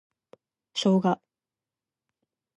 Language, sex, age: Japanese, female, 19-29